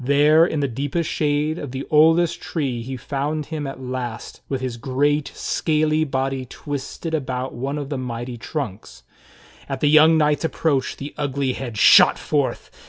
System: none